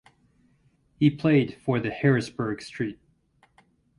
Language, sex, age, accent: English, male, 40-49, United States English